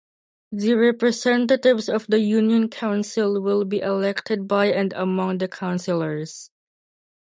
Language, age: English, under 19